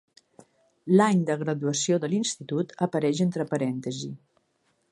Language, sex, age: Catalan, female, 50-59